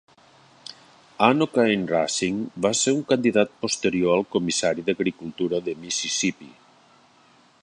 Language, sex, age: Catalan, male, 50-59